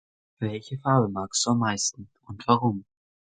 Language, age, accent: German, under 19, Deutschland Deutsch